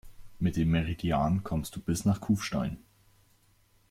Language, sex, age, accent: German, male, 19-29, Deutschland Deutsch